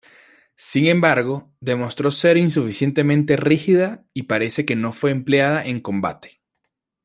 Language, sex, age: Spanish, male, 19-29